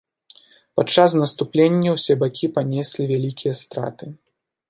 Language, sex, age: Belarusian, male, 19-29